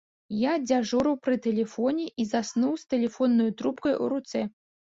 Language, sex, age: Belarusian, female, 30-39